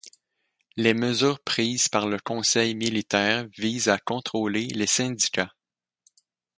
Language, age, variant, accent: French, 19-29, Français d'Amérique du Nord, Français du Canada